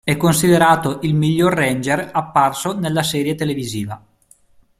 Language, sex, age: Italian, male, 30-39